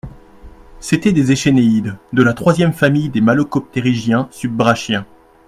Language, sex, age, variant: French, male, 30-39, Français de métropole